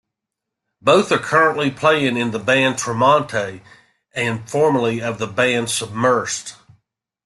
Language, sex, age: English, male, 50-59